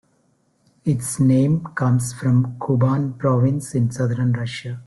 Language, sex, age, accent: English, male, 50-59, India and South Asia (India, Pakistan, Sri Lanka)